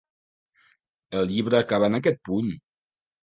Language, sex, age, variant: Catalan, male, 19-29, Septentrional